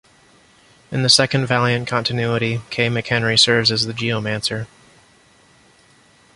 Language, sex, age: English, male, 19-29